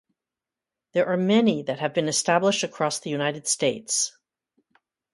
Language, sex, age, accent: English, female, 60-69, United States English